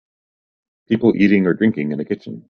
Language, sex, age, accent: English, male, 30-39, United States English